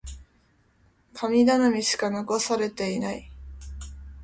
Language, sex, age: Japanese, female, under 19